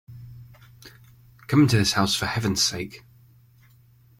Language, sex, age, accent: English, male, 19-29, England English